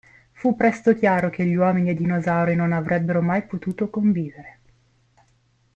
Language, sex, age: Italian, female, 19-29